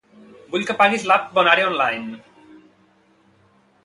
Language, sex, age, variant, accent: Catalan, male, 30-39, Central, central